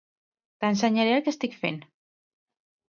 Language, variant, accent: Catalan, Central, central